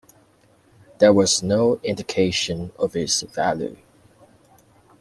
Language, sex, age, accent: English, male, 30-39, England English